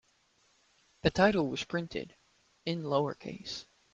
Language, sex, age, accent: English, male, 19-29, United States English